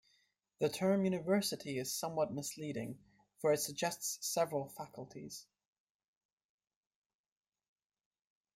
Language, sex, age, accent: English, male, 19-29, United States English